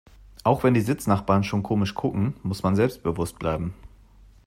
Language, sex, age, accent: German, male, 19-29, Deutschland Deutsch